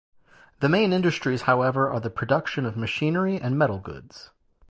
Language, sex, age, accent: English, male, 40-49, United States English